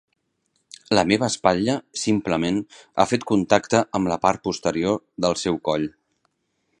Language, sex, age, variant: Catalan, male, 40-49, Central